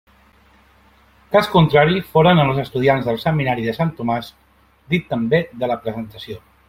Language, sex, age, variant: Catalan, male, 40-49, Central